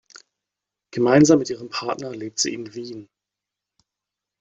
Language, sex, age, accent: German, male, 40-49, Deutschland Deutsch